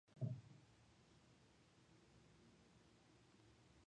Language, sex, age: English, female, 19-29